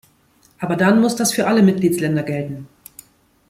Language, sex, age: German, female, 40-49